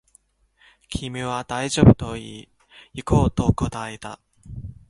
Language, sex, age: Japanese, male, 19-29